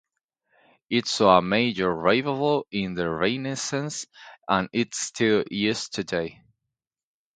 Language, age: English, 19-29